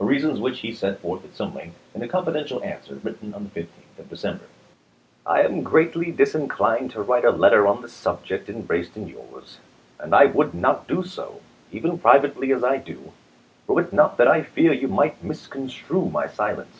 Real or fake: real